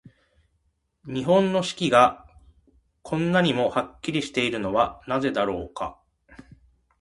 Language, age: Japanese, 50-59